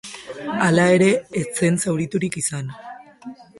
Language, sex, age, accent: Basque, female, 19-29, Mendebalekoa (Araba, Bizkaia, Gipuzkoako mendebaleko herri batzuk)